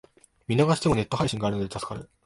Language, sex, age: Japanese, male, 19-29